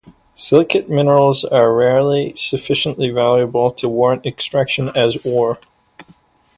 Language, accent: English, United States English